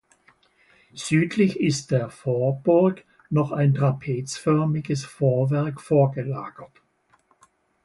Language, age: German, 70-79